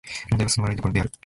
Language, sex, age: Japanese, male, 19-29